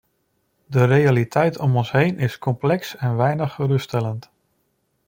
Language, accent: Dutch, Nederlands Nederlands